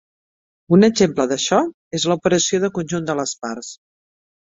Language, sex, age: Catalan, female, 50-59